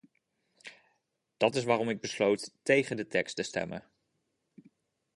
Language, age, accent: Dutch, 19-29, Nederlands Nederlands